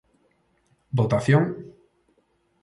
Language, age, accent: Galician, under 19, Normativo (estándar)